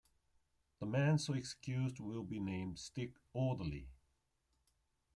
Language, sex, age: English, male, 40-49